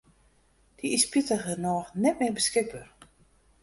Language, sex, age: Western Frisian, female, 30-39